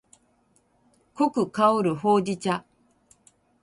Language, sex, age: Japanese, female, 60-69